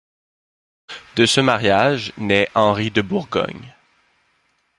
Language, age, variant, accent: French, 19-29, Français d'Amérique du Nord, Français du Canada